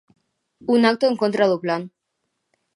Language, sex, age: Galician, female, 19-29